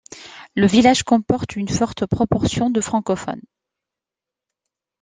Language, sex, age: French, female, 19-29